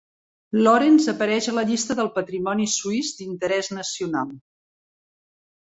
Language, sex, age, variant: Catalan, female, 70-79, Central